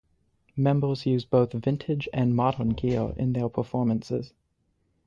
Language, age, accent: English, 19-29, Canadian English